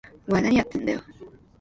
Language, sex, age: Japanese, female, under 19